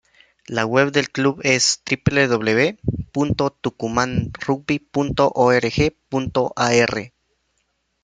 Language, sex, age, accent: Spanish, male, 19-29, América central